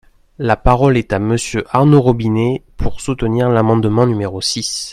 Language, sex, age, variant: French, male, 19-29, Français de métropole